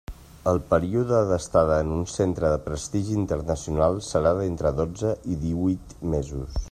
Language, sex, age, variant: Catalan, male, 40-49, Central